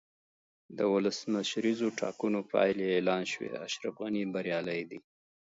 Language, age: Pashto, 40-49